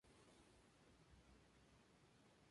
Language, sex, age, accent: Spanish, male, 19-29, México